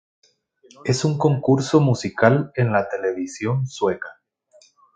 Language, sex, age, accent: Spanish, male, 19-29, América central